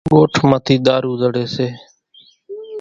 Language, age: Kachi Koli, 19-29